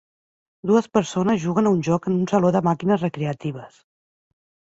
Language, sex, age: Catalan, female, 40-49